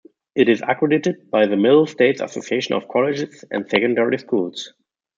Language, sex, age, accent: English, male, 30-39, England English